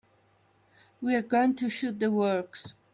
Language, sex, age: English, female, 40-49